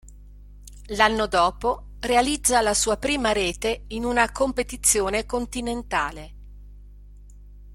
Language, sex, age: Italian, female, 50-59